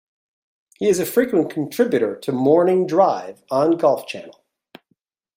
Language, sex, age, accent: English, male, 40-49, United States English